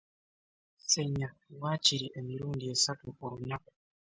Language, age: Ganda, 19-29